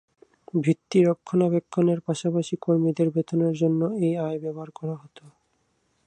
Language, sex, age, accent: Bengali, male, 19-29, প্রমিত বাংলা